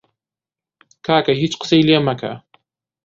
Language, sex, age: Central Kurdish, male, 19-29